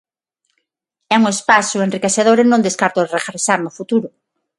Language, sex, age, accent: Galician, female, 40-49, Atlántico (seseo e gheada); Neofalante